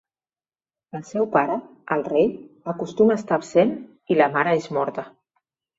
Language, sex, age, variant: Catalan, female, 30-39, Central